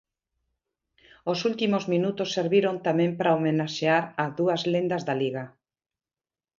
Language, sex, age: Galician, female, 60-69